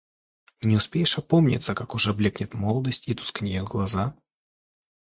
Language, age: Russian, 19-29